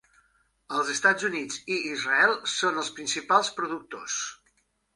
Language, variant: Catalan, Central